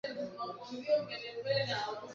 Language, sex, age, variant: Swahili, male, 30-39, Kiswahili cha Bara ya Kenya